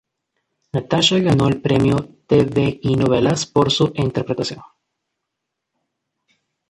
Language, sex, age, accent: Spanish, male, 19-29, América central